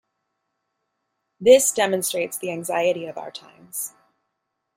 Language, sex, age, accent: English, female, 30-39, United States English